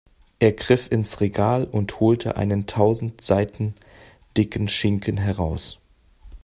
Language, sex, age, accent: German, male, 40-49, Deutschland Deutsch